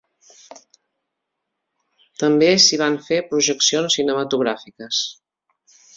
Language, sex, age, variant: Catalan, female, 60-69, Nord-Occidental